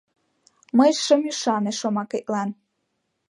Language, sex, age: Mari, female, under 19